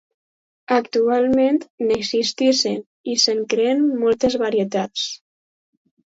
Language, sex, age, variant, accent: Catalan, female, under 19, Alacantí, valencià